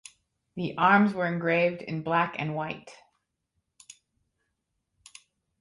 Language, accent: English, United States English